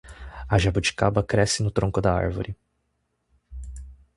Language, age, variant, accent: Portuguese, 19-29, Portuguese (Brasil), Paulista